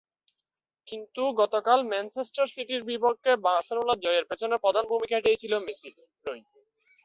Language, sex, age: Bengali, male, 19-29